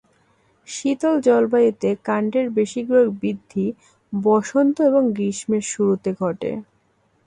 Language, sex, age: Bengali, female, 19-29